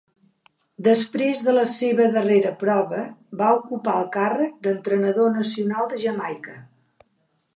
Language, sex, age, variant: Catalan, female, 70-79, Central